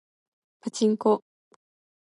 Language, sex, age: Japanese, female, 19-29